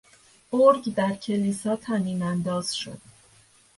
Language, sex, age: Persian, female, 30-39